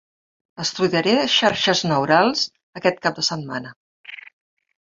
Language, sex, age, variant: Catalan, female, 50-59, Central